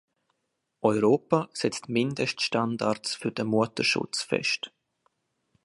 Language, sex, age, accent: German, male, 30-39, Schweizerdeutsch